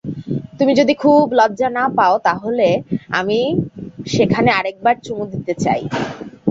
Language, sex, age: Bengali, female, 19-29